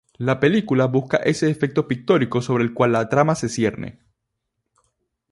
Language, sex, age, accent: Spanish, male, 19-29, Caribe: Cuba, Venezuela, Puerto Rico, República Dominicana, Panamá, Colombia caribeña, México caribeño, Costa del golfo de México